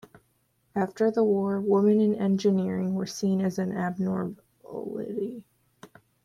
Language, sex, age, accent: English, female, under 19, United States English